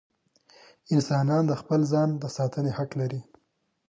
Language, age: Pashto, 19-29